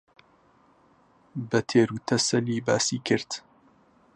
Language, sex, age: Central Kurdish, male, 19-29